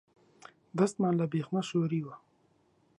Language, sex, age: Central Kurdish, male, 19-29